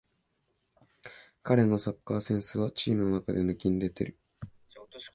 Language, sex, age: Japanese, male, 19-29